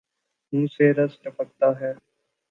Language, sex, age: Urdu, male, 19-29